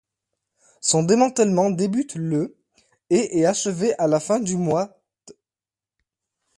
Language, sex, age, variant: French, male, 19-29, Français de métropole